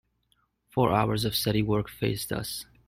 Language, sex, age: English, male, 19-29